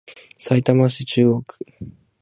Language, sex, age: Japanese, male, 19-29